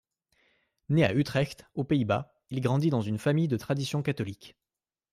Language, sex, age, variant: French, male, 19-29, Français de métropole